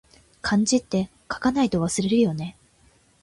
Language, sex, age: Japanese, female, 19-29